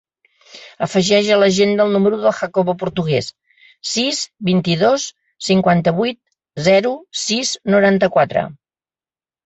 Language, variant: Catalan, Central